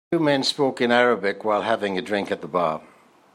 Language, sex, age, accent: English, male, 70-79, Welsh English